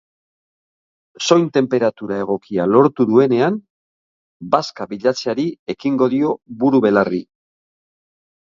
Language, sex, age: Basque, male, 60-69